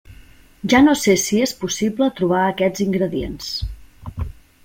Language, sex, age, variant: Catalan, female, 40-49, Central